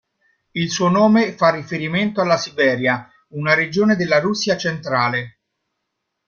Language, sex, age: Italian, male, 40-49